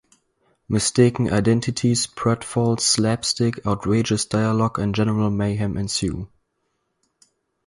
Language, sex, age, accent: English, male, under 19, German English